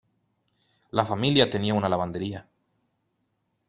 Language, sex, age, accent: Spanish, male, 19-29, América central